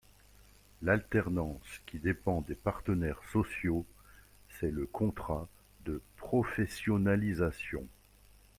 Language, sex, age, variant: French, male, 50-59, Français de métropole